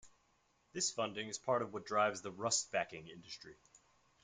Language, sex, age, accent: English, male, 19-29, United States English